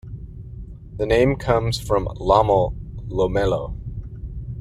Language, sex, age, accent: English, male, 30-39, United States English